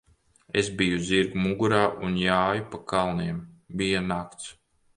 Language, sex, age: Latvian, male, 30-39